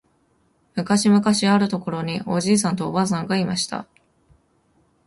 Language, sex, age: Japanese, female, 19-29